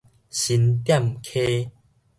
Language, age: Min Nan Chinese, 19-29